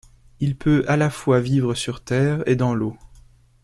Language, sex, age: French, male, 19-29